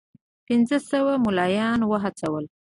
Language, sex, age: Pashto, female, 19-29